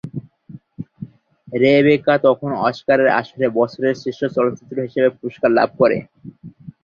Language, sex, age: Bengali, male, 19-29